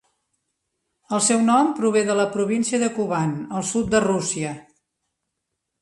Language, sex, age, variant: Catalan, female, 60-69, Central